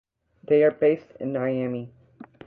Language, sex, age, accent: English, male, under 19, United States English